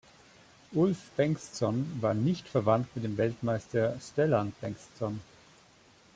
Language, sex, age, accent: German, male, 30-39, Deutschland Deutsch